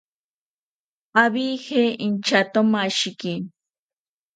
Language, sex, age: South Ucayali Ashéninka, female, 40-49